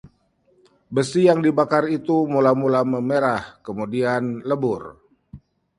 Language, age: Indonesian, 50-59